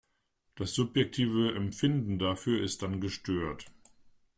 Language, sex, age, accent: German, male, 60-69, Deutschland Deutsch